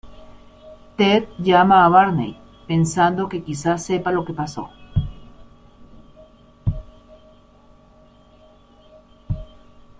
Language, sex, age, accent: Spanish, female, 50-59, Andino-Pacífico: Colombia, Perú, Ecuador, oeste de Bolivia y Venezuela andina